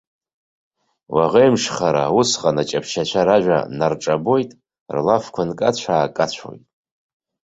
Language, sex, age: Abkhazian, male, 40-49